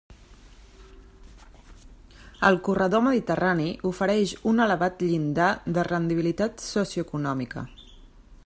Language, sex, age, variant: Catalan, female, 30-39, Central